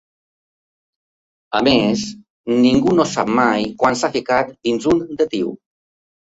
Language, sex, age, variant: Catalan, male, 50-59, Balear